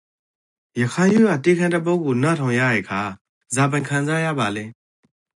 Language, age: Rakhine, 30-39